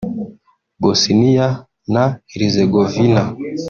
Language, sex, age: Kinyarwanda, male, 19-29